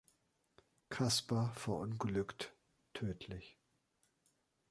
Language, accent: German, Deutschland Deutsch